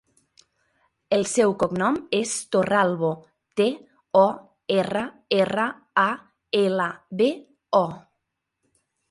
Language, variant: Catalan, Central